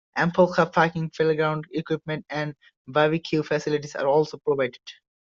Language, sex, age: English, male, under 19